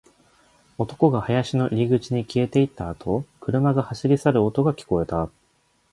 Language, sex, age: Japanese, male, 19-29